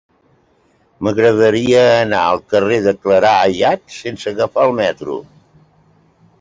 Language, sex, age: Catalan, male, 70-79